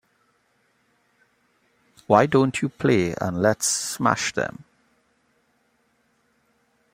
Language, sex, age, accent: English, male, 40-49, West Indies and Bermuda (Bahamas, Bermuda, Jamaica, Trinidad)